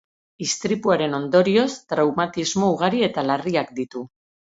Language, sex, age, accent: Basque, female, 50-59, Erdialdekoa edo Nafarra (Gipuzkoa, Nafarroa)